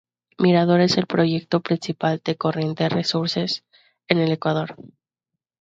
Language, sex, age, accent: Spanish, female, 19-29, México